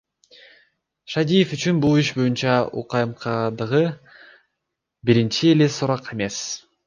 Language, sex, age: Kyrgyz, male, under 19